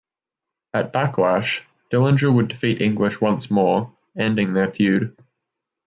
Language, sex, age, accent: English, male, under 19, Australian English